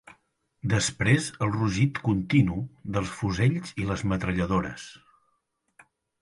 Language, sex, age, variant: Catalan, male, 50-59, Central